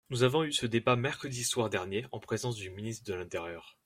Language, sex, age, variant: French, male, under 19, Français de métropole